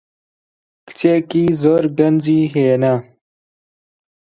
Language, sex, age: Central Kurdish, male, 19-29